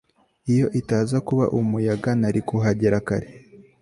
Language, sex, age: Kinyarwanda, male, 19-29